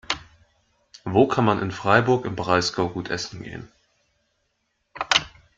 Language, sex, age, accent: German, male, 19-29, Deutschland Deutsch